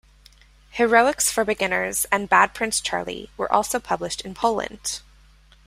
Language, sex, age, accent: English, female, 30-39, United States English